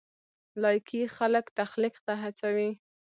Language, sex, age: Pashto, female, 19-29